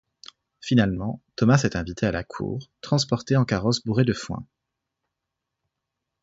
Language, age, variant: French, 30-39, Français de métropole